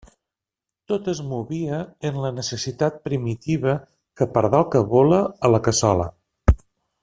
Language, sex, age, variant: Catalan, male, 50-59, Central